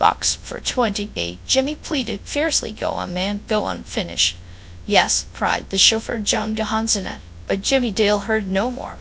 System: TTS, GradTTS